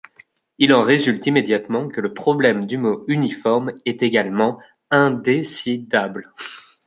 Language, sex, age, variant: French, male, 19-29, Français de métropole